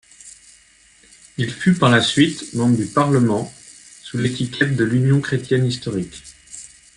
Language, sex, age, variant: French, male, 30-39, Français de métropole